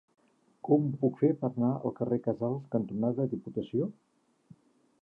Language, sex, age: Catalan, male, 60-69